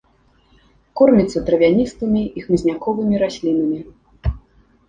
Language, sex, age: Belarusian, female, 40-49